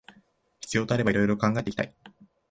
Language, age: Japanese, 19-29